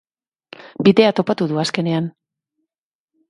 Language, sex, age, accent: Basque, female, 50-59, Mendebalekoa (Araba, Bizkaia, Gipuzkoako mendebaleko herri batzuk)